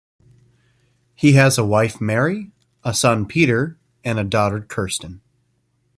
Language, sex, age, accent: English, male, 19-29, United States English